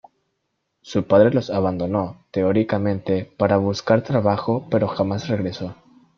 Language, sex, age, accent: Spanish, male, under 19, Andino-Pacífico: Colombia, Perú, Ecuador, oeste de Bolivia y Venezuela andina